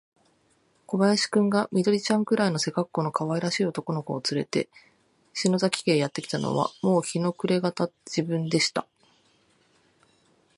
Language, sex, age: Japanese, female, 30-39